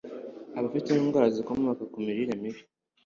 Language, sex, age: Kinyarwanda, male, under 19